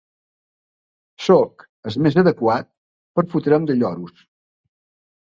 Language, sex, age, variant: Catalan, male, 60-69, Balear